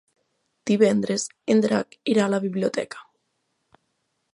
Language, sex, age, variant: Catalan, female, 19-29, Nord-Occidental